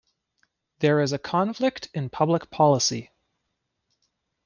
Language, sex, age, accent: English, male, 30-39, Canadian English